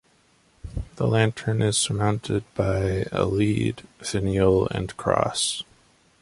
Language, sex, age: English, male, 19-29